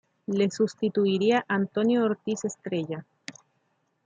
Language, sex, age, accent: Spanish, female, 30-39, Chileno: Chile, Cuyo